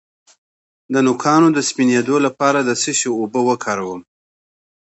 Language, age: Pashto, 40-49